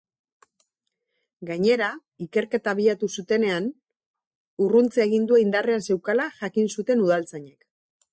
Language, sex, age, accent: Basque, female, 40-49, Mendebalekoa (Araba, Bizkaia, Gipuzkoako mendebaleko herri batzuk)